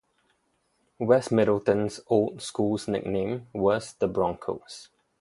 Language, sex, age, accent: English, male, 19-29, Singaporean English